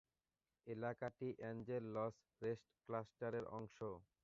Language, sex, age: Bengali, male, 19-29